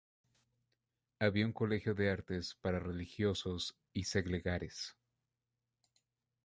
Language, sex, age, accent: Spanish, male, 19-29, México